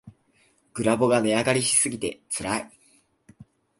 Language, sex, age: Japanese, male, under 19